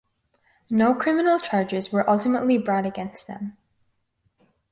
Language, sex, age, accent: English, female, under 19, United States English